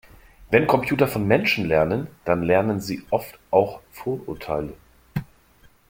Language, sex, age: German, male, 40-49